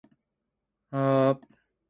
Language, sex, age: Japanese, male, 19-29